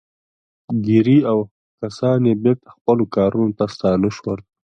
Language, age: Pashto, 19-29